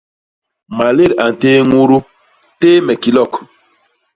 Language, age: Basaa, 40-49